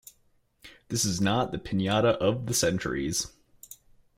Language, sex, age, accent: English, male, 19-29, United States English